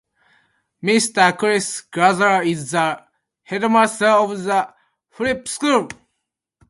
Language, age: English, 19-29